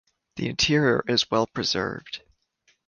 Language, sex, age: English, male, 19-29